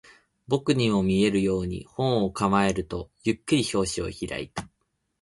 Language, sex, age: Japanese, male, 19-29